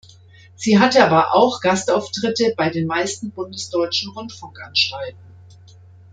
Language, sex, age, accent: German, female, 50-59, Deutschland Deutsch